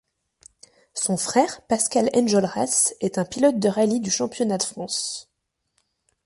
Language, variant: French, Français de métropole